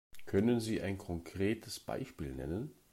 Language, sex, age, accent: German, male, 50-59, Deutschland Deutsch